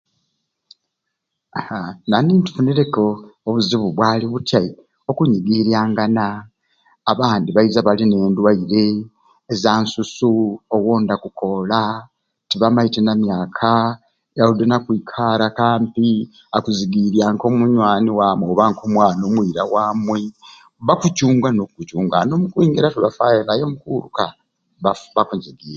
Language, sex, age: Ruuli, male, 70-79